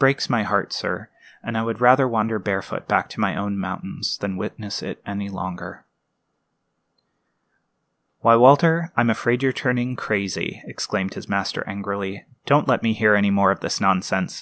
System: none